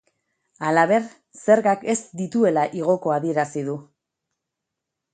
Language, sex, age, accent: Basque, female, 30-39, Mendebalekoa (Araba, Bizkaia, Gipuzkoako mendebaleko herri batzuk)